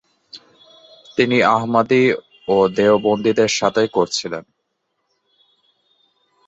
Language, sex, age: Bengali, male, 30-39